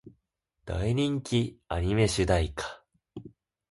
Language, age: Japanese, 19-29